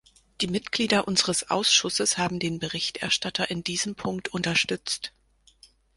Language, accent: German, Deutschland Deutsch